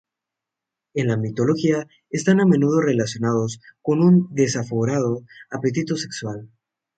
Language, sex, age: Spanish, male, under 19